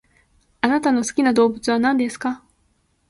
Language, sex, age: Japanese, female, 19-29